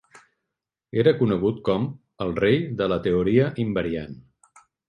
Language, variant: Catalan, Central